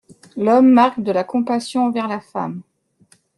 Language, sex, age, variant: French, female, 30-39, Français de métropole